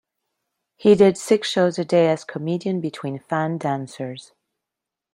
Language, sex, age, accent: English, female, 40-49, Canadian English